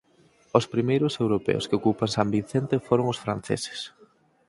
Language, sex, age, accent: Galician, male, 19-29, Normativo (estándar)